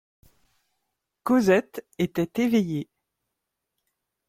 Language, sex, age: French, female, 40-49